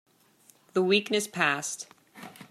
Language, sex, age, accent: English, female, 19-29, Canadian English